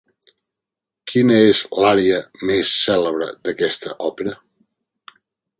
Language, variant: Catalan, Central